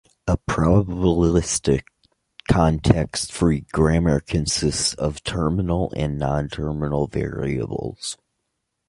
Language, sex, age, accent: English, male, 30-39, United States English